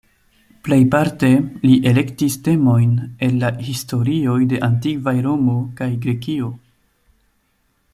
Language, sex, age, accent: Esperanto, male, 19-29, Internacia